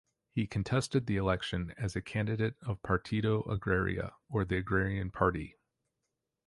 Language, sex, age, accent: English, male, 40-49, United States English